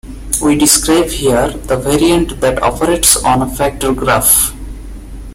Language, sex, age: English, male, 19-29